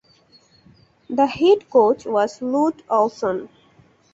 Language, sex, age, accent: English, female, 19-29, United States English